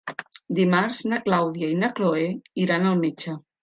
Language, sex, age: Catalan, female, 50-59